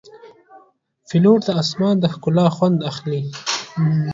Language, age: Pashto, 19-29